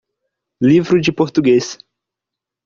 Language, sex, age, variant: Portuguese, male, 19-29, Portuguese (Brasil)